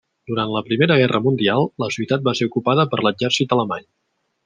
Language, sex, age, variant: Catalan, male, 40-49, Central